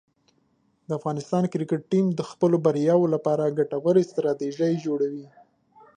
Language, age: Pashto, 19-29